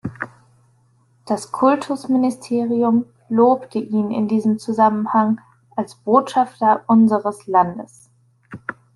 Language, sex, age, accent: German, female, 19-29, Deutschland Deutsch